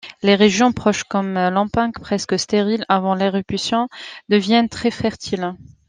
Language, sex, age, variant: French, female, 30-39, Français de métropole